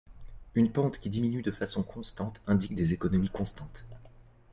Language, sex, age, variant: French, male, 30-39, Français de métropole